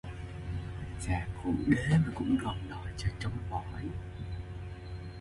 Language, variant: Vietnamese, Sài Gòn